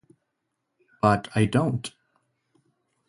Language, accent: English, United States English